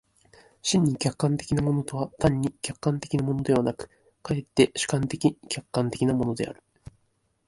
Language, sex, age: Japanese, male, under 19